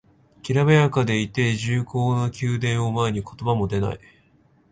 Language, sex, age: Japanese, male, 19-29